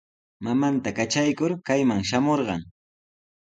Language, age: Sihuas Ancash Quechua, 19-29